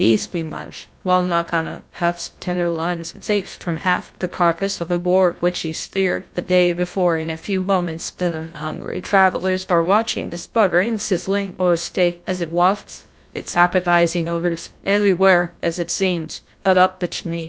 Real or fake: fake